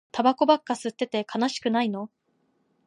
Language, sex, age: Japanese, female, 19-29